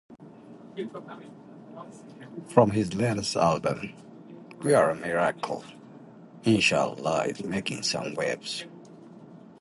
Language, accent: English, United States English